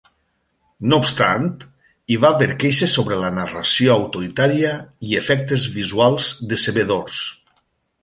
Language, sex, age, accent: Catalan, male, 40-49, valencià